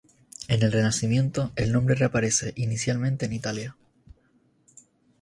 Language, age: Spanish, 19-29